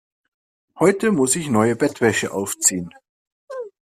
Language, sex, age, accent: German, male, 40-49, Deutschland Deutsch